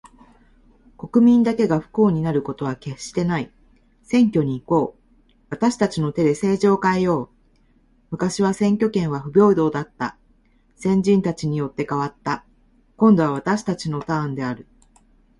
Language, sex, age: Japanese, female, 50-59